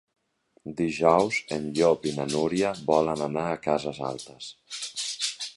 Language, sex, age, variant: Catalan, male, 40-49, Nord-Occidental